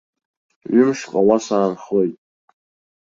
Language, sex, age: Abkhazian, male, 19-29